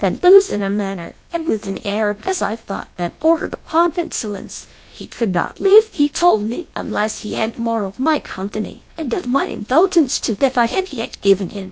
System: TTS, GlowTTS